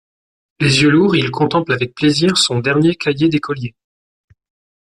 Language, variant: French, Français de métropole